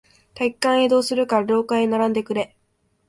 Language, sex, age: Japanese, female, 19-29